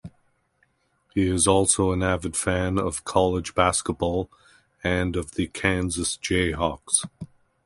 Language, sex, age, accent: English, male, 50-59, Canadian English